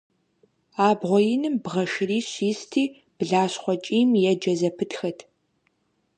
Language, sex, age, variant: Kabardian, female, 19-29, Адыгэбзэ (Къэбэрдей, Кирил, псоми зэдай)